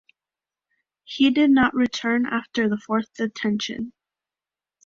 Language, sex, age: English, female, under 19